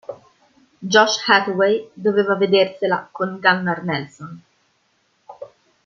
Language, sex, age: Italian, female, 19-29